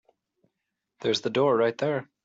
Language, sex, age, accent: English, male, 30-39, United States English